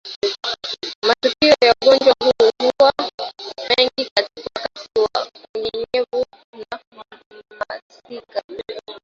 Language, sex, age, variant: Swahili, female, 19-29, Kiswahili cha Bara ya Kenya